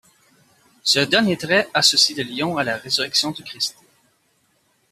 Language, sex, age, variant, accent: French, male, 30-39, Français d'Amérique du Nord, Français du Canada